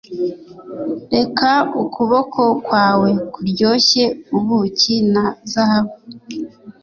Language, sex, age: Kinyarwanda, female, 19-29